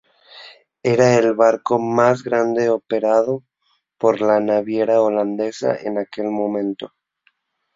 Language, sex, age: Spanish, male, 19-29